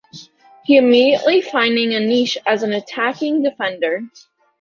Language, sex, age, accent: English, female, 19-29, United States English